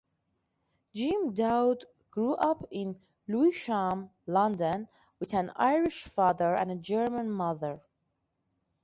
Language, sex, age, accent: English, female, 19-29, United States English